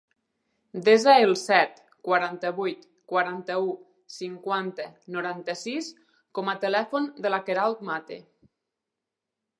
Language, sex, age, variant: Catalan, female, 19-29, Nord-Occidental